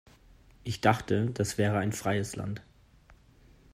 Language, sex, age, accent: German, male, 19-29, Deutschland Deutsch